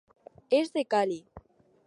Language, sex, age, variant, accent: Catalan, female, under 19, Alacantí, valencià